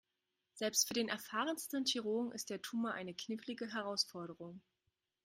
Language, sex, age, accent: German, female, 19-29, Deutschland Deutsch